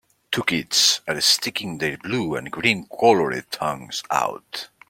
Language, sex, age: English, male, 30-39